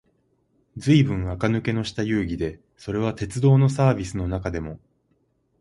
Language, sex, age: Japanese, male, 19-29